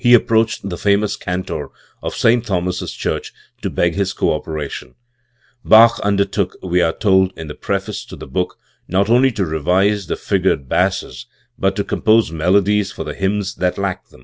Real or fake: real